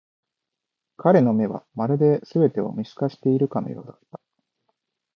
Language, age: Japanese, 19-29